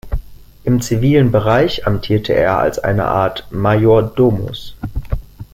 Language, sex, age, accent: German, male, 19-29, Deutschland Deutsch